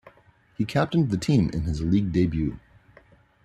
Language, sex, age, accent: English, male, 19-29, United States English